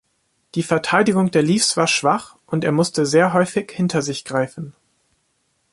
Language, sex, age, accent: German, male, 19-29, Deutschland Deutsch